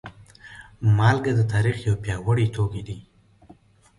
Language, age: Pashto, 30-39